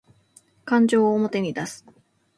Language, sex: Japanese, female